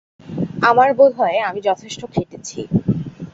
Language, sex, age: Bengali, female, 19-29